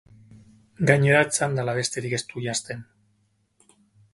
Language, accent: Basque, Mendebalekoa (Araba, Bizkaia, Gipuzkoako mendebaleko herri batzuk)